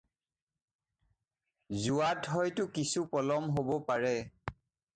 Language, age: Assamese, 40-49